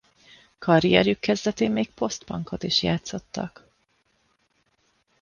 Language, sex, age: Hungarian, female, 30-39